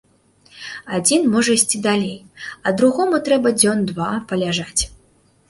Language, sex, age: Belarusian, female, 19-29